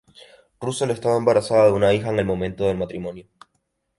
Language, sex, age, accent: Spanish, male, 19-29, España: Islas Canarias